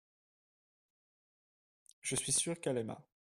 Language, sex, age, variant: French, male, 19-29, Français de métropole